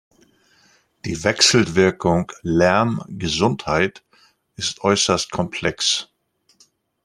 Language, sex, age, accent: German, male, 60-69, Deutschland Deutsch